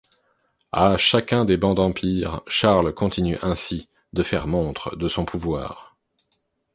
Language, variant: French, Français de métropole